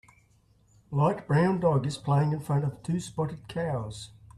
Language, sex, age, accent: English, male, 60-69, Australian English